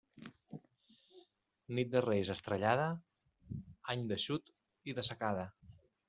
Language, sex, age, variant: Catalan, male, 40-49, Central